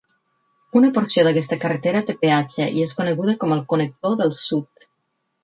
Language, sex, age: Catalan, female, 50-59